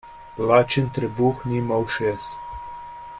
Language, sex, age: Slovenian, male, 30-39